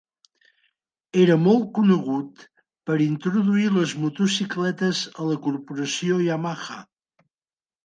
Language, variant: Catalan, Central